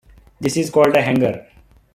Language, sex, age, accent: English, male, 30-39, India and South Asia (India, Pakistan, Sri Lanka)